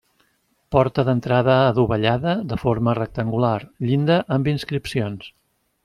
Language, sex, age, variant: Catalan, male, 50-59, Central